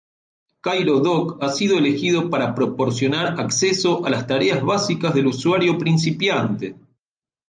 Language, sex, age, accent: Spanish, male, 50-59, Rioplatense: Argentina, Uruguay, este de Bolivia, Paraguay